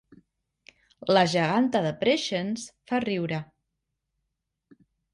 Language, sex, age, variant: Catalan, female, 30-39, Central